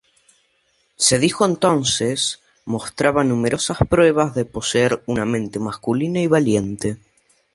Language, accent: Spanish, Rioplatense: Argentina, Uruguay, este de Bolivia, Paraguay